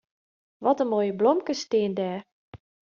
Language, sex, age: Western Frisian, female, 30-39